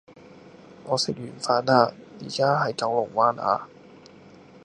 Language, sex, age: Cantonese, male, 19-29